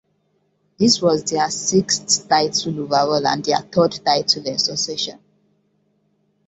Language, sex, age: English, female, 19-29